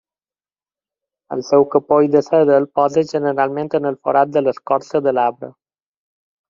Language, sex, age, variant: Catalan, male, 30-39, Balear